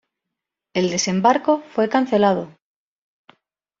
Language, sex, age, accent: Spanish, female, 40-49, España: Sur peninsular (Andalucia, Extremadura, Murcia)